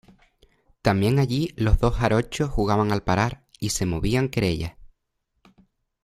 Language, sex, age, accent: Spanish, male, 19-29, España: Islas Canarias